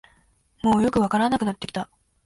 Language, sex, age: Japanese, female, 19-29